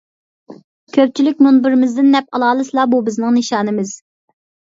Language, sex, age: Uyghur, female, 19-29